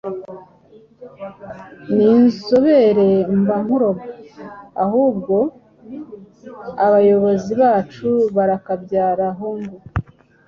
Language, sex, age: Kinyarwanda, female, 40-49